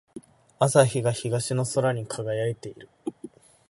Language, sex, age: Japanese, male, 19-29